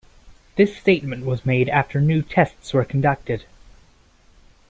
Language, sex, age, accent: English, male, 19-29, United States English